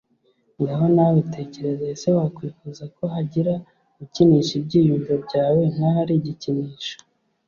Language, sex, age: Kinyarwanda, male, 30-39